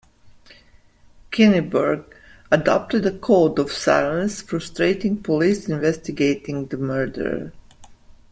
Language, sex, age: English, female, 50-59